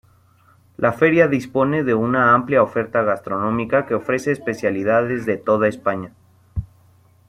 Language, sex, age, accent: Spanish, male, 30-39, México